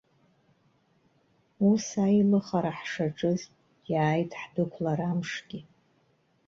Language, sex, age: Abkhazian, female, 40-49